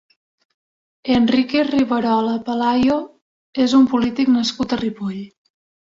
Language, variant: Catalan, Central